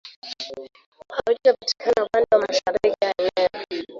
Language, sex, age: Swahili, female, 19-29